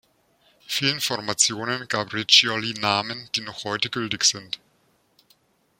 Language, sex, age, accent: German, male, 40-49, Deutschland Deutsch